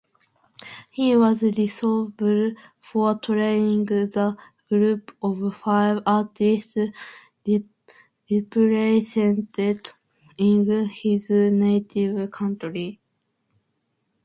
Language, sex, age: English, female, under 19